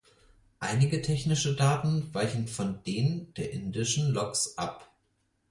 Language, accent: German, Deutschland Deutsch